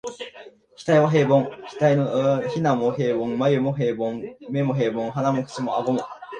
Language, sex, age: Japanese, male, 19-29